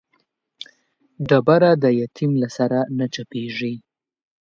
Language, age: Pashto, 19-29